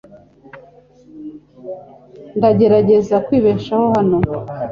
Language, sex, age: Kinyarwanda, female, 40-49